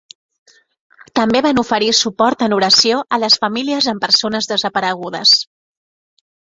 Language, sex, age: Catalan, female, 30-39